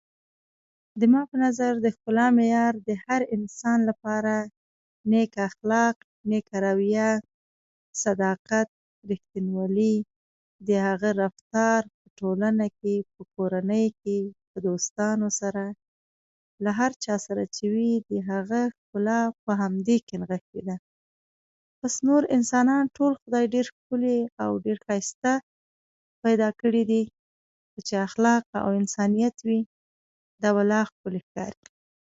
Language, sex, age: Pashto, female, 19-29